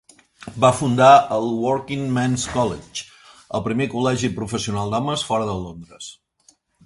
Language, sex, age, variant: Catalan, male, 50-59, Central